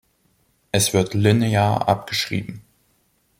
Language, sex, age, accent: German, male, 19-29, Deutschland Deutsch